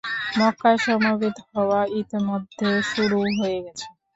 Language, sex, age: Bengali, female, 19-29